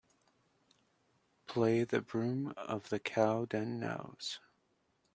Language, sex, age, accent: English, male, 30-39, United States English